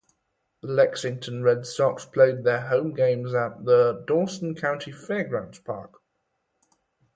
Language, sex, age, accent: English, male, 19-29, England English